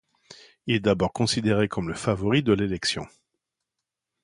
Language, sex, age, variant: French, male, 40-49, Français de métropole